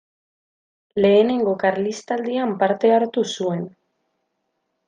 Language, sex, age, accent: Basque, female, 19-29, Mendebalekoa (Araba, Bizkaia, Gipuzkoako mendebaleko herri batzuk)